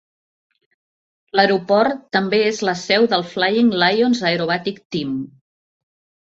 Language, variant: Catalan, Central